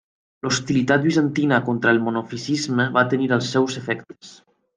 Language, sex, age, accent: Catalan, male, 19-29, valencià